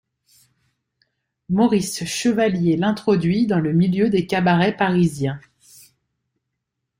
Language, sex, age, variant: French, female, 30-39, Français de métropole